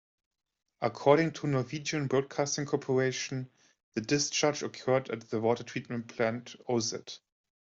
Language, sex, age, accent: English, male, 19-29, United States English